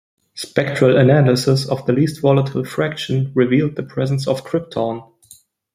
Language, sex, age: English, male, 19-29